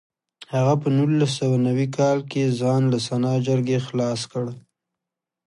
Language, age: Pashto, 30-39